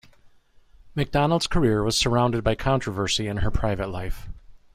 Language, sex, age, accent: English, male, 50-59, United States English